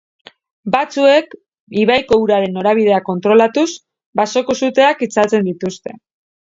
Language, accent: Basque, Mendebalekoa (Araba, Bizkaia, Gipuzkoako mendebaleko herri batzuk)